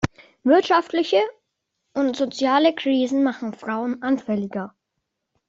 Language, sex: German, male